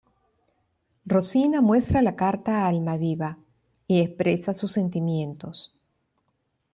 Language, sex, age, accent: Spanish, female, 60-69, Andino-Pacífico: Colombia, Perú, Ecuador, oeste de Bolivia y Venezuela andina